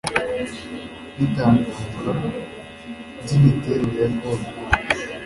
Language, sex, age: Kinyarwanda, male, under 19